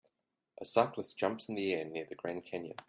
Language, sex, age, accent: English, male, 30-39, New Zealand English